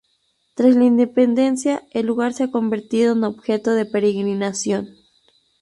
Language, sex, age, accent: Spanish, female, 30-39, México